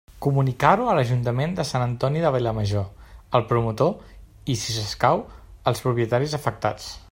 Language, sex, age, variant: Catalan, male, 19-29, Central